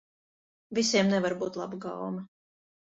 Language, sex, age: Latvian, female, 30-39